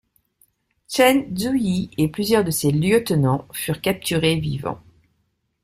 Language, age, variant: French, 50-59, Français de métropole